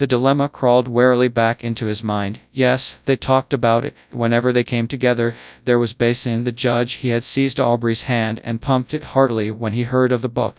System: TTS, FastPitch